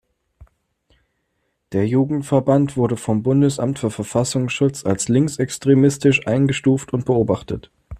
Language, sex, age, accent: German, male, 19-29, Deutschland Deutsch